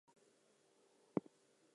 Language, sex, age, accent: English, female, 19-29, Southern African (South Africa, Zimbabwe, Namibia)